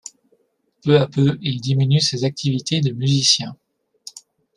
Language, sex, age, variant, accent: French, male, 30-39, Français d'Europe, Français de Belgique